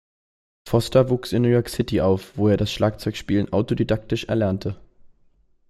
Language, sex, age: German, male, 19-29